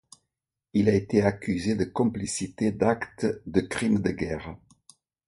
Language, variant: French, Français de métropole